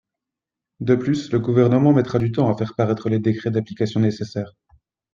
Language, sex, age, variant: French, male, 30-39, Français de métropole